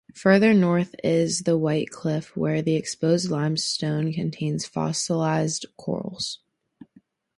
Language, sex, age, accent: English, female, under 19, United States English